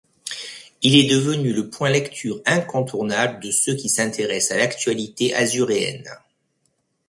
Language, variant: French, Français de métropole